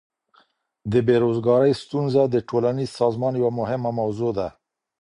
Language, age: Pashto, 50-59